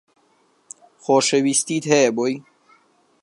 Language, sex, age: Central Kurdish, male, 19-29